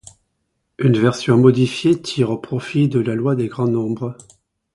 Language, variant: French, Français de métropole